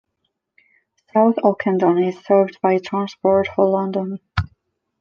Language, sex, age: English, female, 19-29